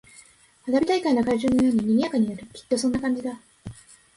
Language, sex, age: Japanese, female, 19-29